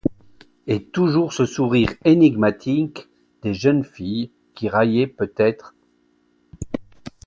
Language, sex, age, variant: French, male, 50-59, Français de métropole